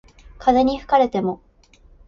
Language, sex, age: Japanese, female, 19-29